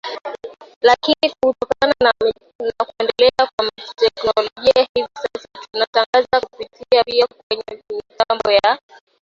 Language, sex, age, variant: Swahili, female, 19-29, Kiswahili cha Bara ya Kenya